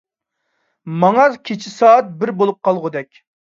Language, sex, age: Uyghur, male, 30-39